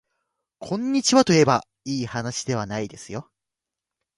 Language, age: Japanese, 19-29